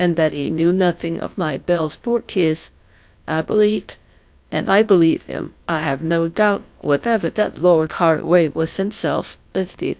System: TTS, GlowTTS